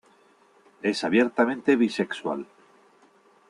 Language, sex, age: Spanish, male, 50-59